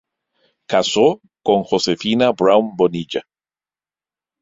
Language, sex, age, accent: Spanish, male, 40-49, América central